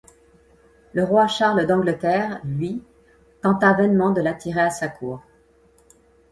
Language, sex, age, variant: French, female, 50-59, Français de métropole